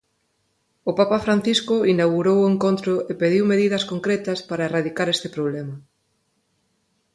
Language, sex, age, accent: Galician, female, 40-49, Neofalante